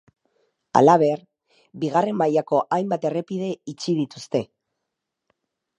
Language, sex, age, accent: Basque, female, 30-39, Mendebalekoa (Araba, Bizkaia, Gipuzkoako mendebaleko herri batzuk)